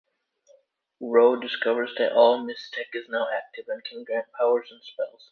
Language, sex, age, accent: English, male, 19-29, United States English